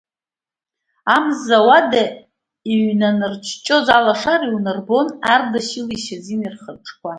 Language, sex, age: Abkhazian, female, 30-39